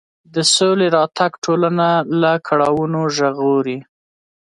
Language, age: Pashto, 30-39